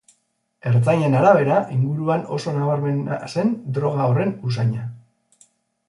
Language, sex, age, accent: Basque, male, 40-49, Mendebalekoa (Araba, Bizkaia, Gipuzkoako mendebaleko herri batzuk)